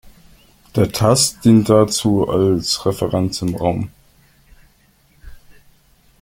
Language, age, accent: German, 30-39, Österreichisches Deutsch